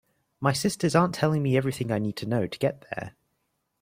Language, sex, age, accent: English, male, 19-29, England English